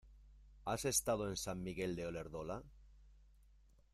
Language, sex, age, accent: Spanish, male, 40-49, España: Norte peninsular (Asturias, Castilla y León, Cantabria, País Vasco, Navarra, Aragón, La Rioja, Guadalajara, Cuenca)